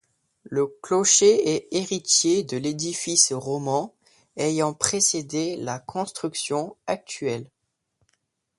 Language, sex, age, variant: French, male, under 19, Français de métropole